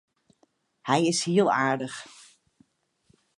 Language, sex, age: Western Frisian, female, 40-49